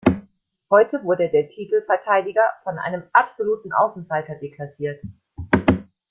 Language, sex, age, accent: German, female, 40-49, Deutschland Deutsch